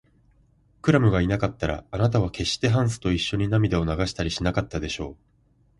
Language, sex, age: Japanese, male, 19-29